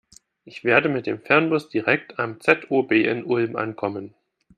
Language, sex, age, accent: German, male, 19-29, Deutschland Deutsch